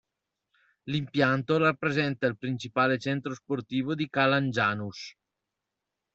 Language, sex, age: Italian, male, 30-39